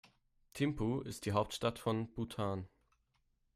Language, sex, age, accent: German, male, 19-29, Deutschland Deutsch